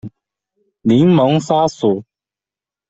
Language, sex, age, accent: Chinese, male, under 19, 出生地：四川省